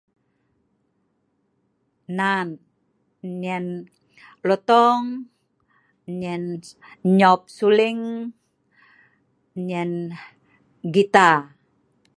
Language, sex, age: Sa'ban, female, 50-59